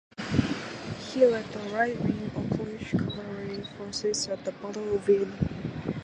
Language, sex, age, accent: English, female, 19-29, Irish English